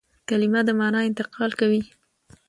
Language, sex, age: Pashto, female, 19-29